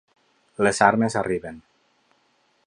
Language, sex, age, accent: Catalan, male, 40-49, valencià